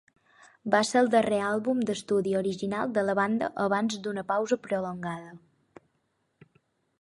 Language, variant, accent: Catalan, Balear, mallorquí